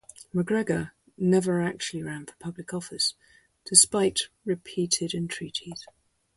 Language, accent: English, England English